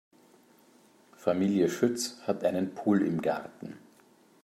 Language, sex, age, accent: German, male, 40-49, Österreichisches Deutsch